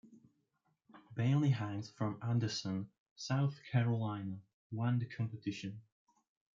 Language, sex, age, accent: English, male, 19-29, England English